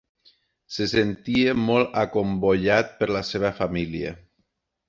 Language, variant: Catalan, Septentrional